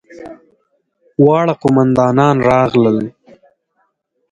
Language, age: Pashto, 19-29